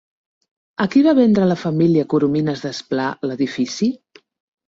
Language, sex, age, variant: Catalan, female, 50-59, Central